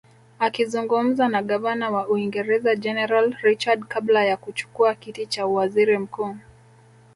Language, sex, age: Swahili, male, 30-39